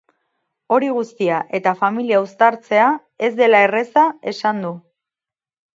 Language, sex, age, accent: Basque, female, 30-39, Erdialdekoa edo Nafarra (Gipuzkoa, Nafarroa)